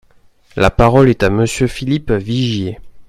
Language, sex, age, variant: French, male, 19-29, Français de métropole